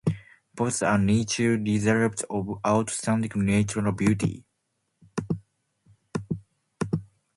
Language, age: English, 19-29